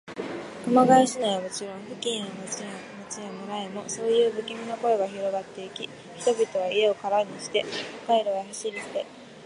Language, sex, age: Japanese, female, 19-29